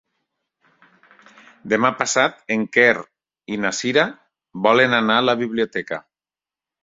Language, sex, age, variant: Catalan, male, 30-39, Septentrional